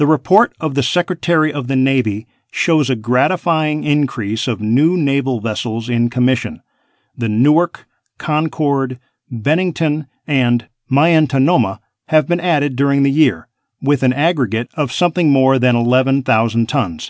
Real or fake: real